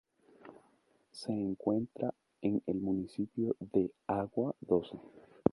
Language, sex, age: Spanish, male, 19-29